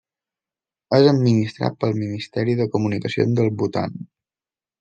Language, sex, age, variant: Catalan, male, 19-29, Balear